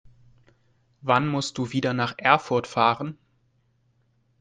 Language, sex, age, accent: German, male, 19-29, Deutschland Deutsch